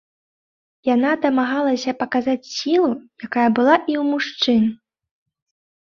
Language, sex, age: Belarusian, female, 19-29